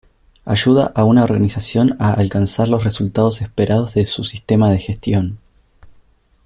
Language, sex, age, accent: Spanish, male, 19-29, Rioplatense: Argentina, Uruguay, este de Bolivia, Paraguay